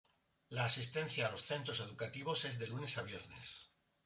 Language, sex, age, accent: Spanish, male, 60-69, España: Sur peninsular (Andalucia, Extremadura, Murcia)